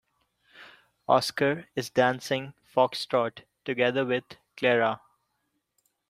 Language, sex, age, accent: English, male, 19-29, India and South Asia (India, Pakistan, Sri Lanka)